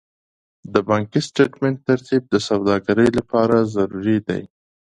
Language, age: Pashto, 30-39